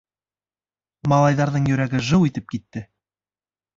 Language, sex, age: Bashkir, male, 19-29